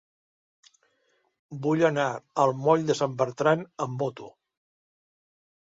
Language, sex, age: Catalan, male, 60-69